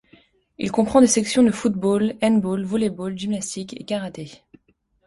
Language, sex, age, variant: French, female, 19-29, Français de métropole